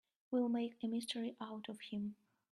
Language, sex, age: English, female, 19-29